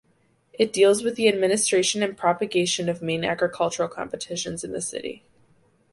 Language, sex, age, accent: English, female, under 19, United States English